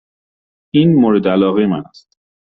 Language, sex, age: Persian, male, 19-29